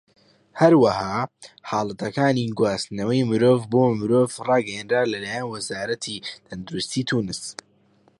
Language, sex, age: Central Kurdish, male, under 19